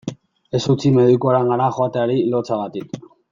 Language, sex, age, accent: Basque, male, 19-29, Mendebalekoa (Araba, Bizkaia, Gipuzkoako mendebaleko herri batzuk)